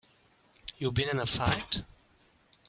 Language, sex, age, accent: English, male, 30-39, England English